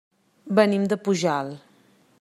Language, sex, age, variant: Catalan, female, 40-49, Central